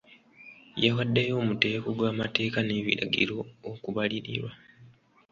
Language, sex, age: Ganda, male, 19-29